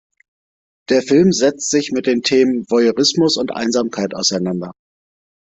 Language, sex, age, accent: German, male, 40-49, Deutschland Deutsch